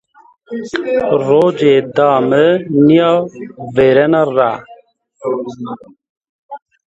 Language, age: Zaza, 30-39